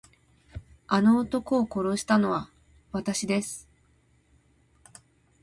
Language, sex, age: Japanese, female, 30-39